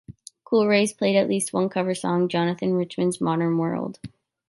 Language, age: English, 19-29